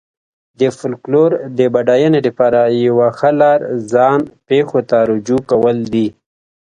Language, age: Pashto, 40-49